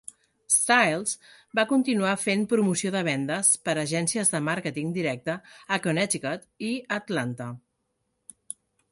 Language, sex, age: Catalan, female, 40-49